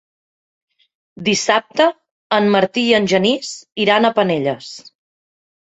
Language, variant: Catalan, Central